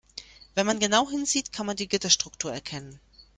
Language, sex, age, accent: German, female, 19-29, Deutschland Deutsch